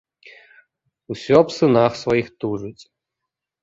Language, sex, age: Belarusian, male, 30-39